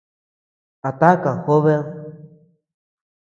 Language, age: Tepeuxila Cuicatec, under 19